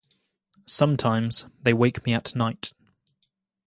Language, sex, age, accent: English, male, 19-29, England English